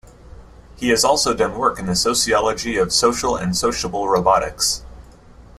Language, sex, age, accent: English, male, 30-39, United States English